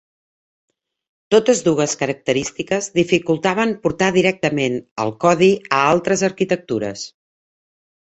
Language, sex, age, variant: Catalan, female, 50-59, Central